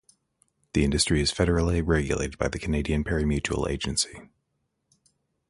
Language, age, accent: English, 30-39, United States English